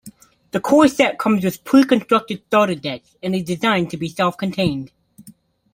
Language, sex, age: English, male, 19-29